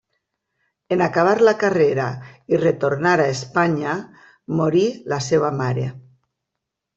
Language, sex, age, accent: Catalan, female, 60-69, valencià